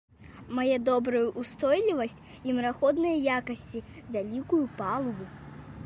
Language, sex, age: Belarusian, female, 30-39